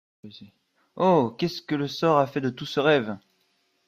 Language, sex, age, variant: French, male, 19-29, Français de métropole